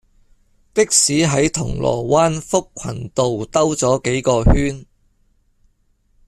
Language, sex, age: Cantonese, male, 50-59